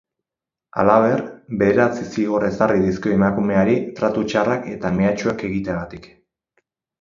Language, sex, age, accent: Basque, male, 19-29, Erdialdekoa edo Nafarra (Gipuzkoa, Nafarroa)